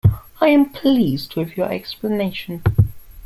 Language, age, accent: English, under 19, England English